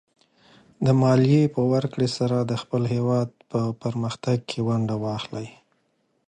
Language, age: Pashto, 40-49